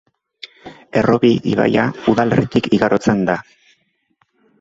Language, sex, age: Basque, male, 50-59